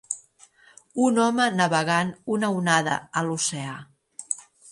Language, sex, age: Catalan, female, 60-69